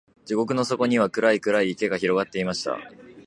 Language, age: Japanese, 19-29